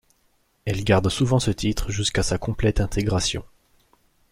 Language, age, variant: French, 30-39, Français de métropole